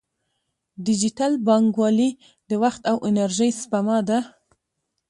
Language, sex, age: Pashto, female, 19-29